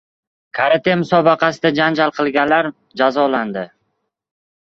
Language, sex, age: Uzbek, male, 19-29